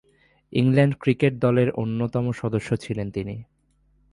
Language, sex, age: Bengali, male, 19-29